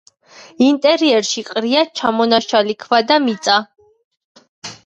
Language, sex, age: Georgian, male, 30-39